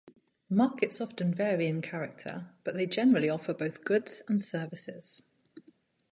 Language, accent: English, England English